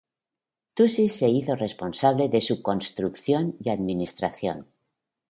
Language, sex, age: Spanish, female, 60-69